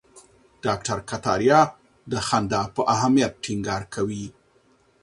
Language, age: Pashto, 40-49